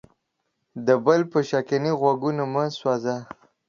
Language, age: Pashto, 19-29